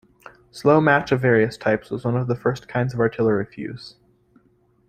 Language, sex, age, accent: English, male, under 19, United States English